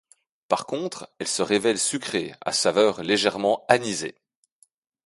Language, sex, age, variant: French, male, 40-49, Français de métropole